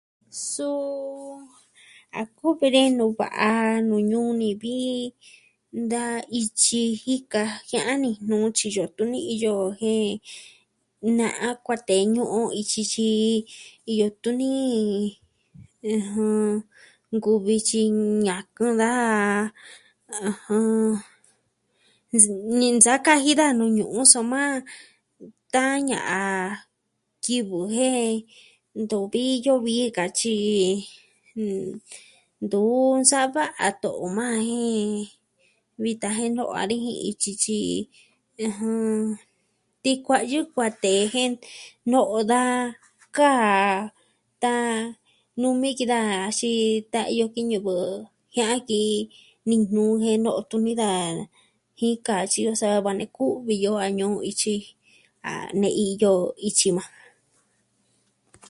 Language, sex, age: Southwestern Tlaxiaco Mixtec, female, 19-29